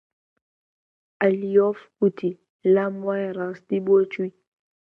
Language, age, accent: Central Kurdish, 19-29, سۆرانی